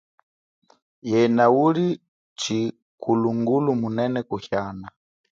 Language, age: Chokwe, 19-29